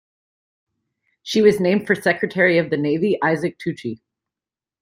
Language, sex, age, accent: English, female, 30-39, United States English